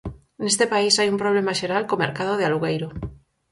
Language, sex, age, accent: Galician, female, 30-39, Normativo (estándar)